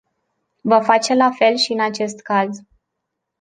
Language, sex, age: Romanian, female, 19-29